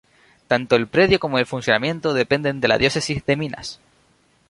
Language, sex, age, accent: Spanish, male, 19-29, España: Islas Canarias